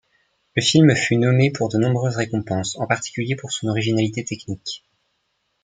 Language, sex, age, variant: French, male, 19-29, Français de métropole